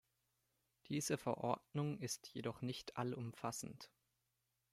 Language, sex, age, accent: German, male, under 19, Deutschland Deutsch